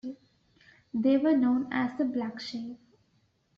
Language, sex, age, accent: English, female, 19-29, England English